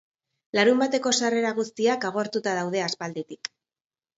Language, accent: Basque, Erdialdekoa edo Nafarra (Gipuzkoa, Nafarroa)